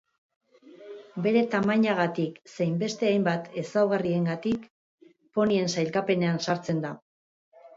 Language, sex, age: Basque, female, 50-59